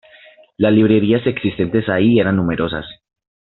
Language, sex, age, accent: Spanish, male, 19-29, Andino-Pacífico: Colombia, Perú, Ecuador, oeste de Bolivia y Venezuela andina